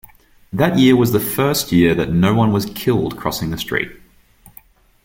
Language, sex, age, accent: English, male, 19-29, Australian English